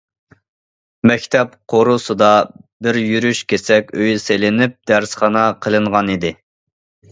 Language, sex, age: Uyghur, male, 30-39